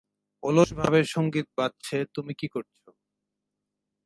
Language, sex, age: Bengali, male, 19-29